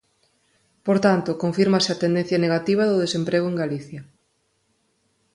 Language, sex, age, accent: Galician, female, 40-49, Neofalante